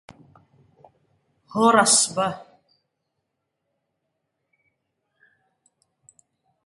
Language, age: Indonesian, 30-39